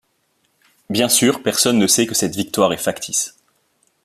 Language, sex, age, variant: French, male, 19-29, Français de métropole